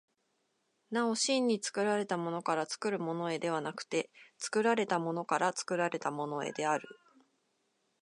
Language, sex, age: Japanese, female, 40-49